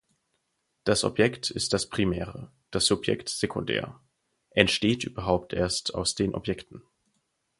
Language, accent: German, Deutschland Deutsch